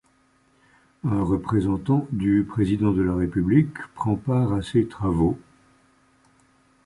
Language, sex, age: French, male, 70-79